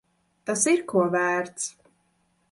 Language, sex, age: Latvian, female, 19-29